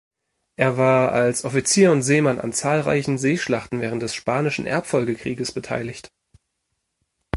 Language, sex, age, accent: German, male, 19-29, Deutschland Deutsch